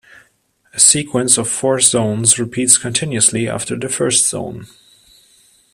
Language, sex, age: English, male, 30-39